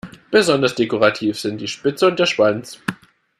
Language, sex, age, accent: German, male, 19-29, Deutschland Deutsch